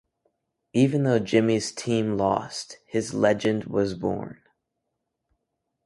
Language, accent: English, United States English